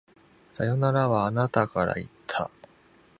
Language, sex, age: Japanese, male, 19-29